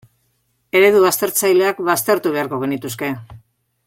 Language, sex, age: Basque, female, 60-69